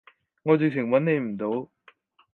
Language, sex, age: Cantonese, male, under 19